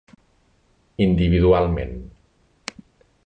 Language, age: Catalan, 40-49